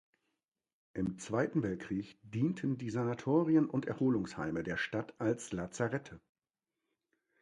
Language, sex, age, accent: German, male, 50-59, Deutschland Deutsch